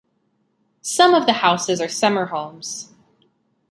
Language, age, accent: English, 19-29, United States English